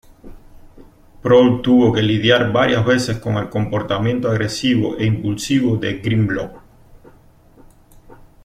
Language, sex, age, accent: Spanish, male, 30-39, Caribe: Cuba, Venezuela, Puerto Rico, República Dominicana, Panamá, Colombia caribeña, México caribeño, Costa del golfo de México